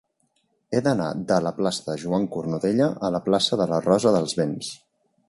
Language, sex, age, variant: Catalan, male, 19-29, Central